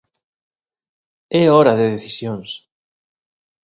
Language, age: Galician, 40-49